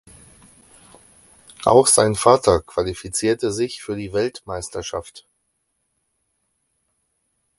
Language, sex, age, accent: German, male, 30-39, Deutschland Deutsch